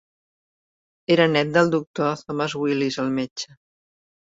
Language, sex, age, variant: Catalan, female, 60-69, Central